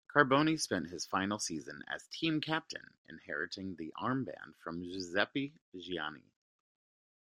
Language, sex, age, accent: English, male, 30-39, United States English